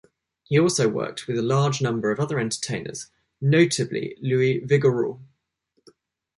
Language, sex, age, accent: English, male, 19-29, England English